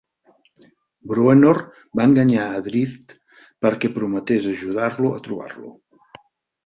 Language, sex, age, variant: Catalan, male, 60-69, Central